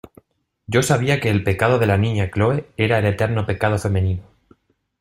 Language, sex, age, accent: Spanish, male, 19-29, España: Centro-Sur peninsular (Madrid, Toledo, Castilla-La Mancha)